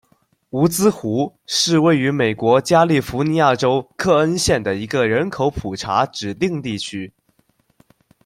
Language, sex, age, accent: Chinese, male, under 19, 出生地：江西省